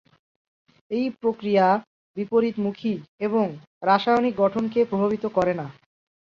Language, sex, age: Bengali, male, 40-49